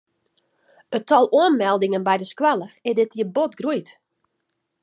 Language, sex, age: Western Frisian, female, 30-39